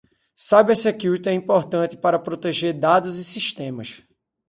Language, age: Portuguese, 40-49